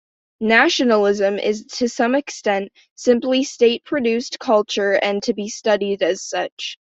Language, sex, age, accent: English, female, under 19, United States English